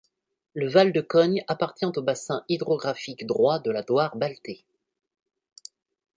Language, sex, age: French, male, 19-29